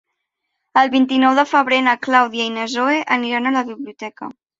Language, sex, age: Catalan, female, under 19